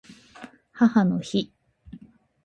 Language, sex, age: Japanese, female, 40-49